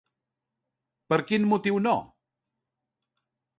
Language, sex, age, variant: Catalan, male, 50-59, Central